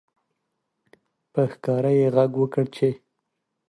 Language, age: Pashto, 30-39